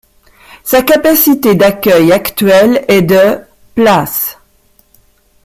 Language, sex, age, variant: French, female, 50-59, Français de métropole